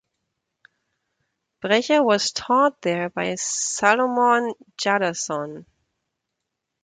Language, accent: English, Canadian English; German English